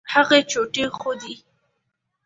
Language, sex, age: Pashto, female, under 19